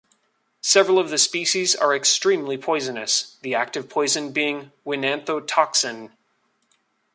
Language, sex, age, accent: English, male, 30-39, United States English